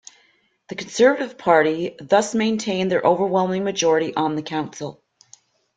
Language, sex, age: English, female, 50-59